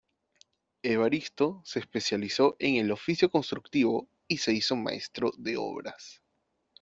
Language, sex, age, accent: Spanish, male, 19-29, Andino-Pacífico: Colombia, Perú, Ecuador, oeste de Bolivia y Venezuela andina